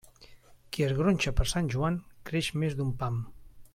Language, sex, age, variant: Catalan, male, 40-49, Central